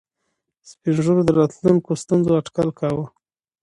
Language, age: Pashto, 30-39